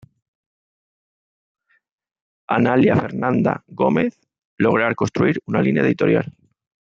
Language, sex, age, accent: Spanish, male, 40-49, España: Sur peninsular (Andalucia, Extremadura, Murcia)